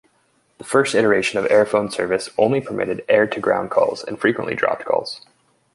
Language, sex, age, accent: English, male, 19-29, United States English